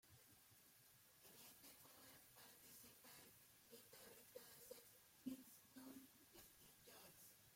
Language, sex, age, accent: Spanish, female, 30-39, Caribe: Cuba, Venezuela, Puerto Rico, República Dominicana, Panamá, Colombia caribeña, México caribeño, Costa del golfo de México